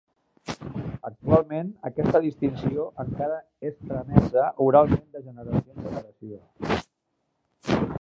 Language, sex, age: Catalan, male, 60-69